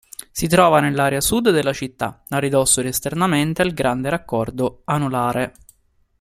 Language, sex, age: Italian, male, 19-29